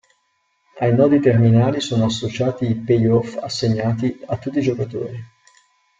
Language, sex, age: Italian, male, 40-49